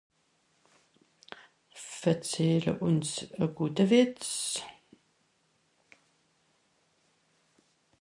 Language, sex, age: Swiss German, female, 60-69